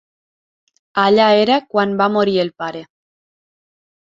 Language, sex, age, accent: Catalan, female, 19-29, Lleidatà